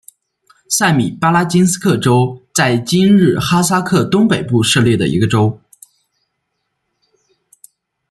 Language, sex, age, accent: Chinese, male, 19-29, 出生地：山西省